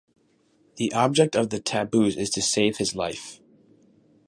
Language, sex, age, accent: English, male, under 19, United States English